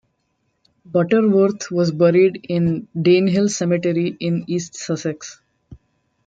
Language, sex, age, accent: English, female, 19-29, India and South Asia (India, Pakistan, Sri Lanka)